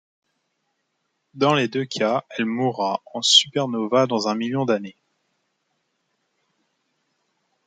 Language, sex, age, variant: French, male, under 19, Français de métropole